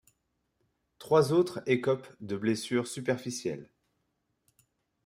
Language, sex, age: French, male, 30-39